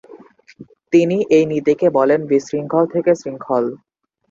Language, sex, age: Bengali, male, 19-29